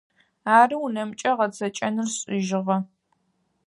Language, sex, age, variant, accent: Adyghe, female, under 19, Адыгабзэ (Кирил, пстэумэ зэдыряе), Кıэмгуй (Çemguy)